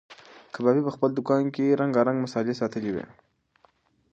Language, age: Pashto, under 19